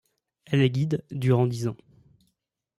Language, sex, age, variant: French, male, 19-29, Français de métropole